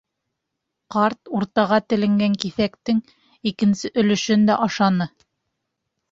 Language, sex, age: Bashkir, female, 19-29